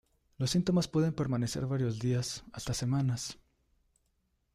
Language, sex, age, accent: Spanish, male, 19-29, México